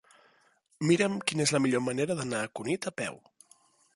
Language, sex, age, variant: Catalan, male, 30-39, Central